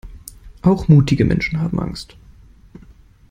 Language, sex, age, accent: German, male, 19-29, Deutschland Deutsch